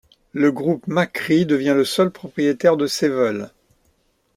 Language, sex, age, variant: French, male, 70-79, Français de métropole